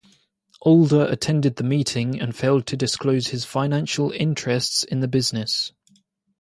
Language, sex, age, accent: English, male, 19-29, England English